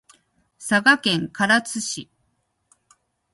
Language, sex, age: Japanese, female, 50-59